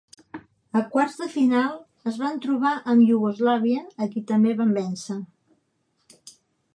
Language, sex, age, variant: Catalan, female, 60-69, Central